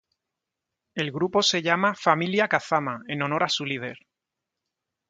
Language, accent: Spanish, España: Sur peninsular (Andalucia, Extremadura, Murcia)